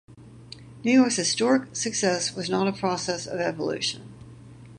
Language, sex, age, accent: English, female, 70-79, United States English